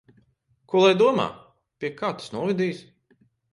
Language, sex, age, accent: Latvian, male, 30-39, Rigas